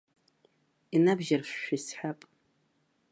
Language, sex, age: Abkhazian, female, 50-59